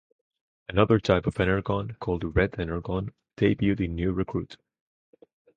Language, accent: English, England English